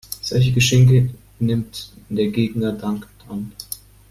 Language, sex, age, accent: German, male, under 19, Deutschland Deutsch